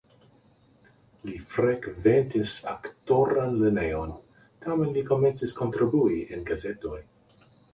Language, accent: Esperanto, Internacia